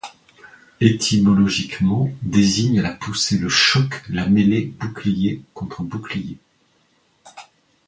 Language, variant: French, Français de métropole